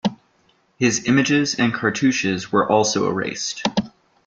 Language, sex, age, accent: English, male, 19-29, United States English